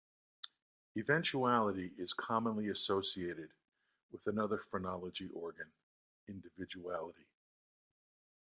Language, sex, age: English, male, 60-69